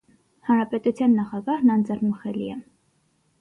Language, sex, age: Armenian, female, under 19